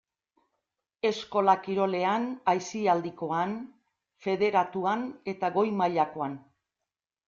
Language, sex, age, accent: Basque, female, 60-69, Erdialdekoa edo Nafarra (Gipuzkoa, Nafarroa)